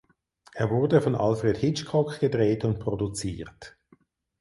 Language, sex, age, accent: German, male, 40-49, Schweizerdeutsch